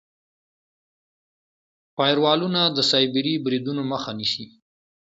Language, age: Pashto, 19-29